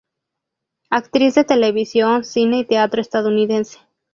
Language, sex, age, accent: Spanish, female, under 19, México